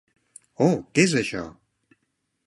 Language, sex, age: Catalan, male, 50-59